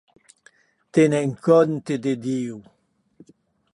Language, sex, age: Occitan, male, 60-69